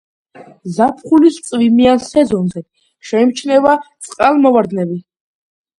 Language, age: Georgian, under 19